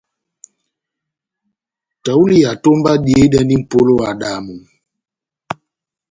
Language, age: Batanga, 70-79